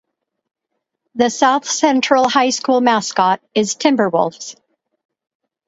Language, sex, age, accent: English, female, 60-69, United States English